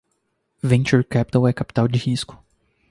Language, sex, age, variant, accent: Portuguese, male, 19-29, Portuguese (Brasil), Paulista